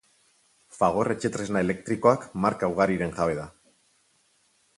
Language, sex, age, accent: Basque, male, 40-49, Mendebalekoa (Araba, Bizkaia, Gipuzkoako mendebaleko herri batzuk)